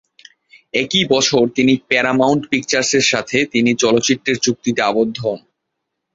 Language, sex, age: Bengali, male, 19-29